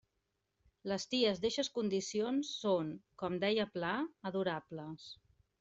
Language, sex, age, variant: Catalan, female, 40-49, Central